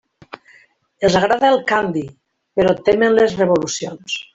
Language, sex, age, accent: Catalan, female, 50-59, valencià